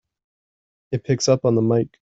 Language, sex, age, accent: English, male, 19-29, United States English